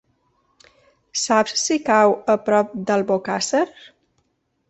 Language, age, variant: Catalan, 30-39, Balear